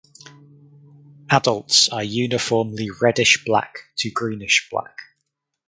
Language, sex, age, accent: English, male, 30-39, England English